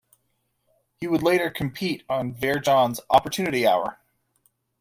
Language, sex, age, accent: English, male, 30-39, Canadian English